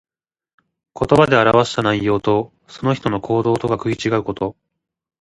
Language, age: Japanese, 19-29